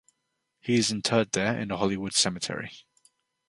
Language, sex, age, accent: English, male, 19-29, England English